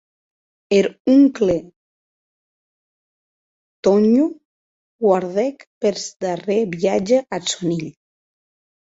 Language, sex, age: Occitan, female, 40-49